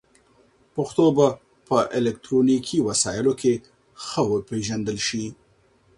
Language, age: Pashto, 40-49